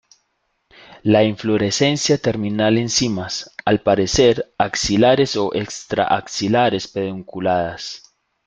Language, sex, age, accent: Spanish, male, 30-39, Andino-Pacífico: Colombia, Perú, Ecuador, oeste de Bolivia y Venezuela andina